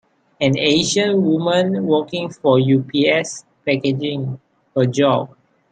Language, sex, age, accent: English, male, 19-29, Malaysian English